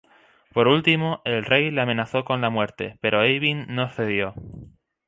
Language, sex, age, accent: Spanish, male, 19-29, España: Islas Canarias